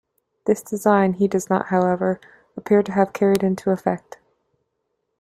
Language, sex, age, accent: English, female, 19-29, United States English